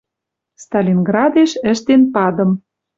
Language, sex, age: Western Mari, female, 30-39